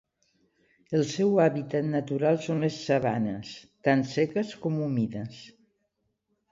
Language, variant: Catalan, Nord-Occidental